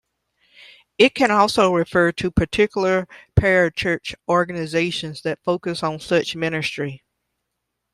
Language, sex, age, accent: English, female, 30-39, United States English